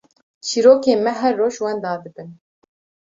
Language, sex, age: Kurdish, female, 19-29